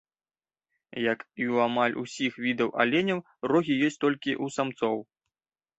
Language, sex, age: Belarusian, male, 19-29